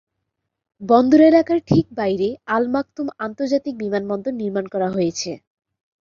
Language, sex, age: Bengali, female, 19-29